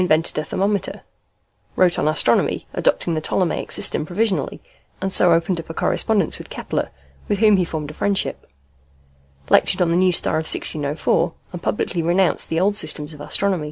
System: none